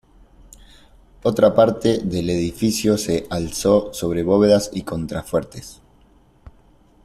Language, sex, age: Spanish, male, 19-29